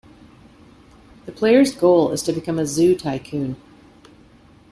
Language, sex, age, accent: English, female, 50-59, Canadian English